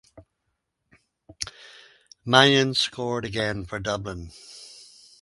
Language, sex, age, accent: English, male, 70-79, Irish English